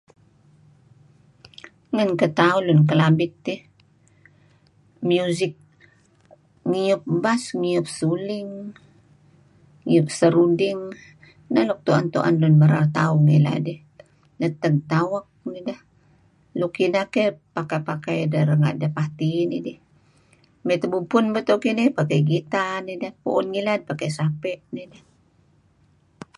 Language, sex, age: Kelabit, female, 60-69